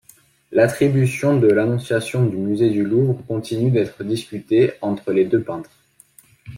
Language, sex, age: French, male, under 19